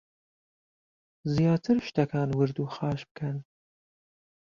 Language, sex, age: Central Kurdish, male, 19-29